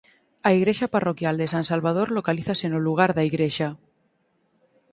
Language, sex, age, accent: Galician, female, 19-29, Oriental (común en zona oriental)